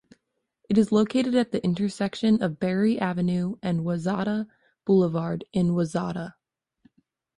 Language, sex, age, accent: English, female, under 19, United States English